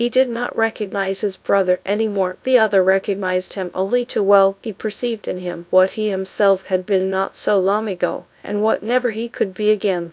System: TTS, GradTTS